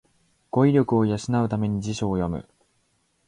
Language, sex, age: Japanese, male, 19-29